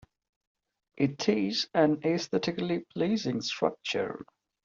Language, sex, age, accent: English, male, 19-29, India and South Asia (India, Pakistan, Sri Lanka)